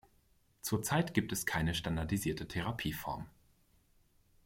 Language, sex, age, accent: German, male, 40-49, Deutschland Deutsch